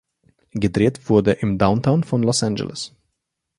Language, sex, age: German, male, 19-29